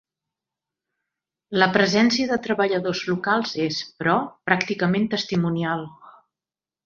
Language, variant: Catalan, Central